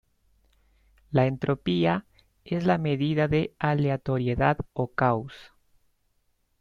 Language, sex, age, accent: Spanish, male, 19-29, Andino-Pacífico: Colombia, Perú, Ecuador, oeste de Bolivia y Venezuela andina